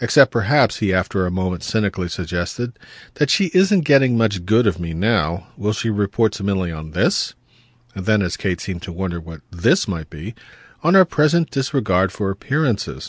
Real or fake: real